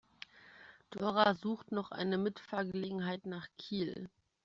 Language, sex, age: German, female, 19-29